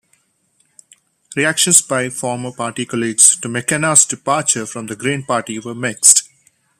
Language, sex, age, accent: English, male, 19-29, India and South Asia (India, Pakistan, Sri Lanka)